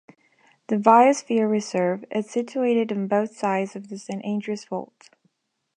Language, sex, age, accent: English, female, 19-29, United States English